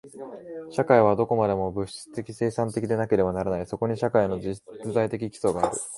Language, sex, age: Japanese, male, 19-29